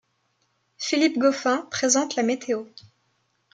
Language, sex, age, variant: French, female, 19-29, Français de métropole